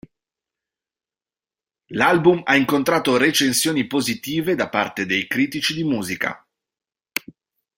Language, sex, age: Italian, male, 30-39